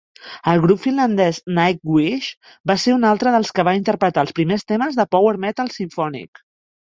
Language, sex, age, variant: Catalan, female, 40-49, Central